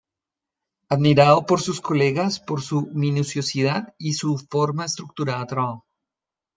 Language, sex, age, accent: Spanish, male, 30-39, Andino-Pacífico: Colombia, Perú, Ecuador, oeste de Bolivia y Venezuela andina